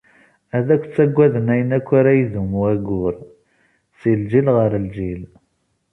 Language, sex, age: Kabyle, male, 30-39